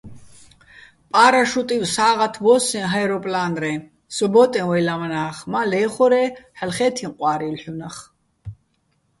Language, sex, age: Bats, female, 30-39